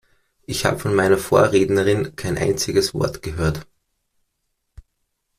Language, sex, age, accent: German, male, 30-39, Österreichisches Deutsch